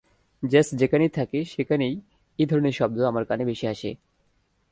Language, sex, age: Bengali, male, 19-29